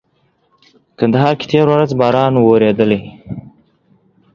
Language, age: Pashto, under 19